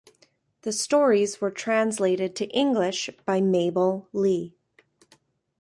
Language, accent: English, United States English